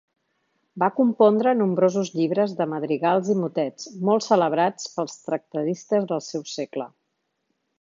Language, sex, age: Catalan, female, 50-59